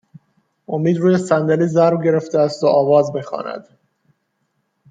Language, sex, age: Persian, male, 19-29